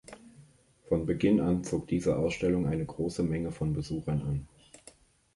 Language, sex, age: German, male, 30-39